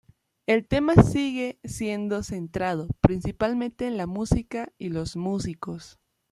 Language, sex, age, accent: Spanish, female, under 19, Andino-Pacífico: Colombia, Perú, Ecuador, oeste de Bolivia y Venezuela andina